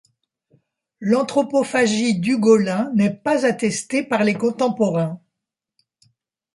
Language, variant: French, Français de métropole